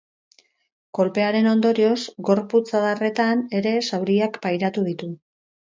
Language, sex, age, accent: Basque, female, 50-59, Mendebalekoa (Araba, Bizkaia, Gipuzkoako mendebaleko herri batzuk)